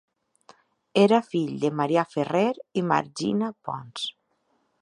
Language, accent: Catalan, valencià